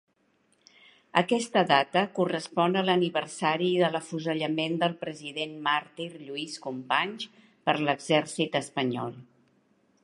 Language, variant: Catalan, Central